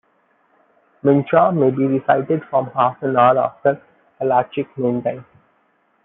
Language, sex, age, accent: English, male, 19-29, India and South Asia (India, Pakistan, Sri Lanka)